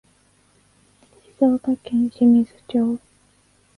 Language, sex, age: Japanese, female, 19-29